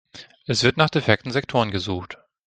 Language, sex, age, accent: German, male, 30-39, Deutschland Deutsch